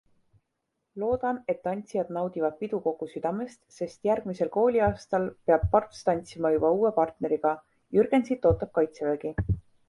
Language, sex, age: Estonian, female, 19-29